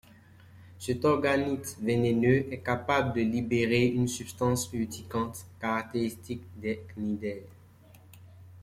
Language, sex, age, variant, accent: French, male, 19-29, Français d'Afrique subsaharienne et des îles africaines, Français de Côte d’Ivoire